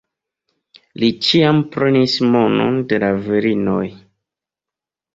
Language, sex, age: Esperanto, male, 30-39